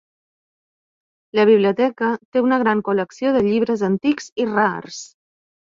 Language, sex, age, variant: Catalan, female, 50-59, Balear